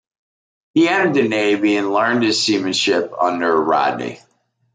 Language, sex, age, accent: English, male, 60-69, United States English